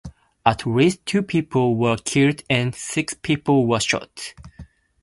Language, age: English, 19-29